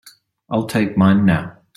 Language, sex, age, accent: English, male, 30-39, Australian English